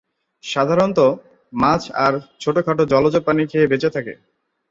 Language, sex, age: Bengali, male, 19-29